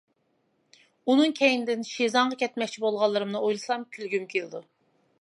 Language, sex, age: Uyghur, female, 40-49